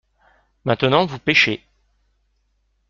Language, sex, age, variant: French, male, 40-49, Français de métropole